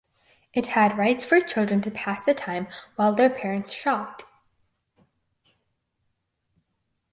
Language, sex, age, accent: English, female, under 19, United States English